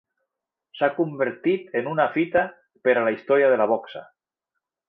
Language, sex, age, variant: Catalan, male, 40-49, Central